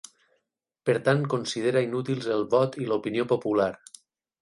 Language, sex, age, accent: Catalan, male, 30-39, valencià; valencià meridional